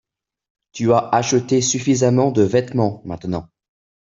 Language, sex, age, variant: French, male, 40-49, Français de métropole